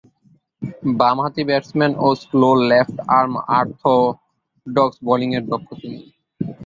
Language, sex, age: Bengali, male, 19-29